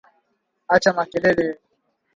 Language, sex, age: Swahili, male, 19-29